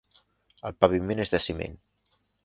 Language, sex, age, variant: Catalan, male, under 19, Central